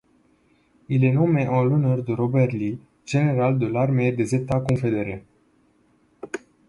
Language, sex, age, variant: French, male, 19-29, Français de métropole